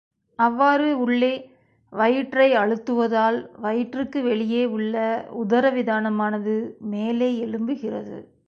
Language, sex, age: Tamil, female, 40-49